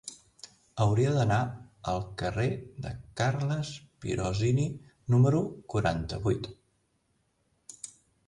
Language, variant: Catalan, Central